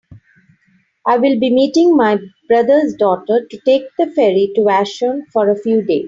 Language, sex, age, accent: English, female, 50-59, India and South Asia (India, Pakistan, Sri Lanka)